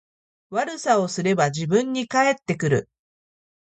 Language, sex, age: Japanese, female, 40-49